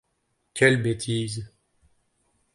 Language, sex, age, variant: French, male, 30-39, Français de métropole